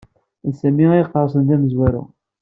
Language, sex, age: Kabyle, male, 19-29